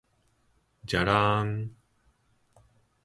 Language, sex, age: Japanese, male, 19-29